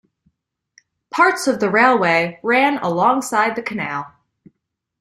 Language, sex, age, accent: English, female, 19-29, United States English